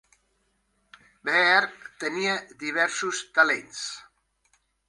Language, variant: Catalan, Central